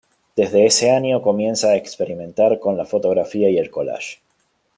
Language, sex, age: Spanish, male, 40-49